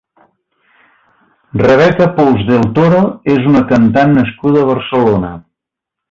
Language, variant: Catalan, Central